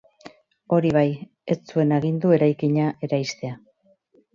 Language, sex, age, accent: Basque, female, 60-69, Erdialdekoa edo Nafarra (Gipuzkoa, Nafarroa)